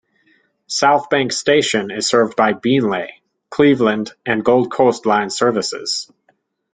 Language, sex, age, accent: English, male, 30-39, United States English